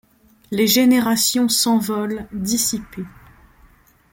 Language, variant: French, Français de métropole